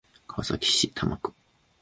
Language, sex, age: Japanese, male, 19-29